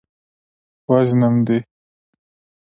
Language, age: Pashto, 30-39